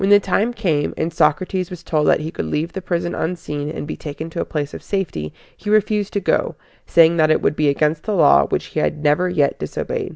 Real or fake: real